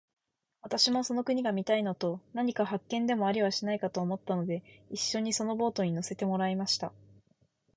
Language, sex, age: Japanese, female, 19-29